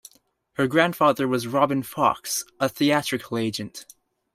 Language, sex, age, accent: English, male, 19-29, Canadian English